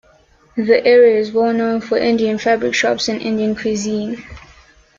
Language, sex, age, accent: English, female, 19-29, United States English